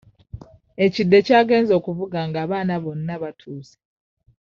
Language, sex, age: Ganda, female, 19-29